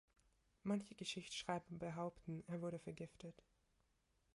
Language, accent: German, Österreichisches Deutsch